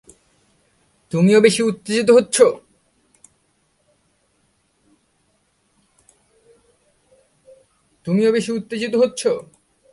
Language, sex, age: Bengali, male, under 19